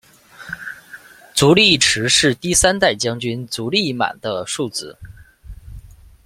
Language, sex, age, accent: Chinese, male, 19-29, 出生地：河南省